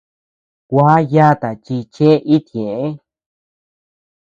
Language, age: Tepeuxila Cuicatec, under 19